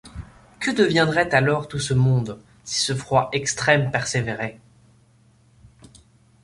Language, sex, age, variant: French, male, 19-29, Français de métropole